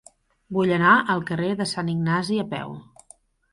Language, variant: Catalan, Central